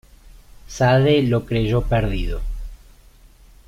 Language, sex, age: Spanish, male, 30-39